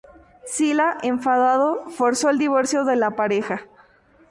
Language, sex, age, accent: Spanish, female, 19-29, México